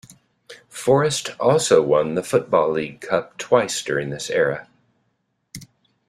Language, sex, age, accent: English, male, 50-59, United States English